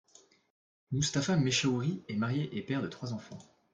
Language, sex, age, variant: French, male, 19-29, Français de métropole